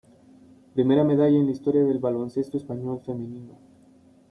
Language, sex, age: Spanish, male, 19-29